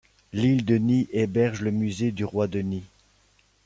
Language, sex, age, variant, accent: French, male, 50-59, Français d'Europe, Français de Belgique